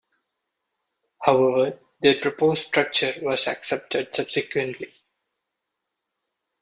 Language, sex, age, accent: English, male, 19-29, India and South Asia (India, Pakistan, Sri Lanka)